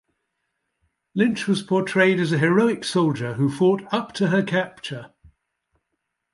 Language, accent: English, England English